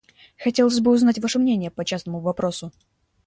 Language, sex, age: Russian, male, under 19